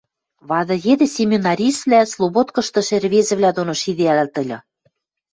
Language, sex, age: Western Mari, female, 50-59